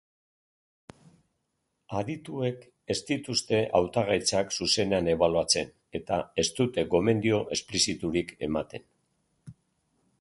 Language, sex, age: Basque, male, 60-69